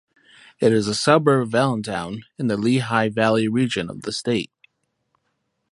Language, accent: English, United States English